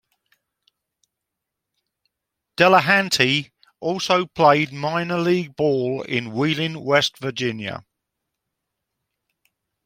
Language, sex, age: English, male, 70-79